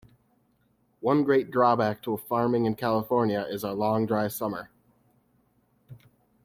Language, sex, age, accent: English, male, 30-39, United States English